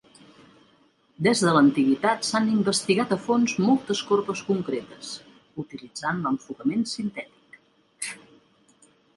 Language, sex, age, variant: Catalan, female, 60-69, Central